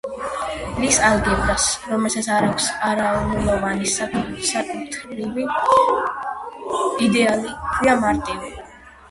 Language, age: Georgian, 19-29